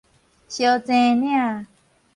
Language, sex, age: Min Nan Chinese, female, 40-49